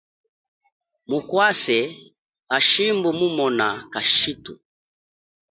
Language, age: Chokwe, 30-39